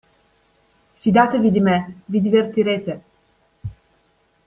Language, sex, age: Italian, female, 30-39